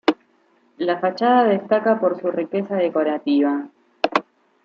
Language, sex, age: Spanish, female, 19-29